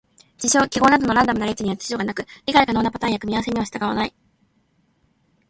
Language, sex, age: Japanese, female, 19-29